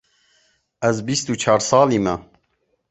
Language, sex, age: Kurdish, male, 19-29